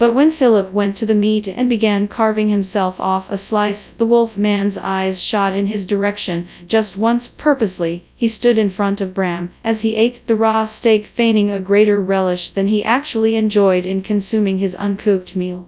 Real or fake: fake